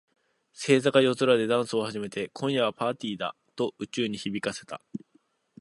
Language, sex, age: Japanese, male, 19-29